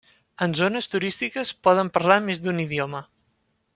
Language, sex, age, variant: Catalan, male, 19-29, Central